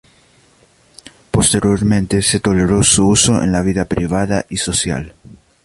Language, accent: Spanish, Andino-Pacífico: Colombia, Perú, Ecuador, oeste de Bolivia y Venezuela andina